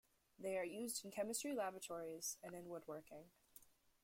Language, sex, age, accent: English, female, under 19, United States English